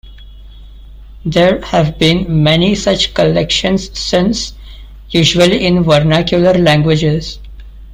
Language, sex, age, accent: English, male, 19-29, India and South Asia (India, Pakistan, Sri Lanka)